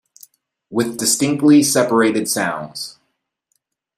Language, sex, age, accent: English, male, 19-29, United States English